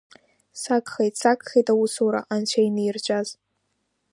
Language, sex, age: Abkhazian, female, under 19